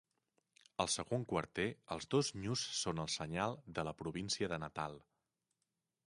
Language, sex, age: Catalan, male, 40-49